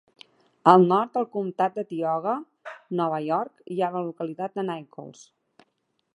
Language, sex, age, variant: Catalan, female, 40-49, Central